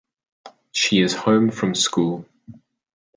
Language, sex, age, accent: English, male, 19-29, Southern African (South Africa, Zimbabwe, Namibia)